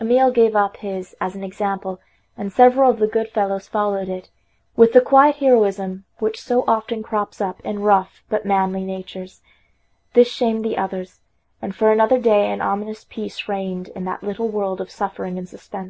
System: none